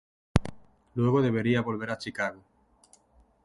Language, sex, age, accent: Spanish, male, 30-39, España: Norte peninsular (Asturias, Castilla y León, Cantabria, País Vasco, Navarra, Aragón, La Rioja, Guadalajara, Cuenca)